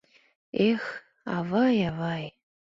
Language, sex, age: Mari, female, under 19